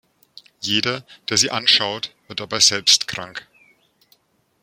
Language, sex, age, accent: German, male, 40-49, Deutschland Deutsch